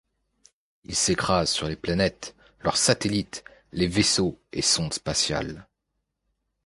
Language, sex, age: French, male, 19-29